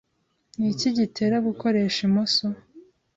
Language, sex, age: Kinyarwanda, female, 19-29